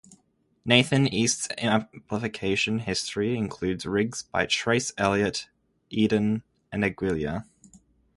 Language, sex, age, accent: English, male, 19-29, Australian English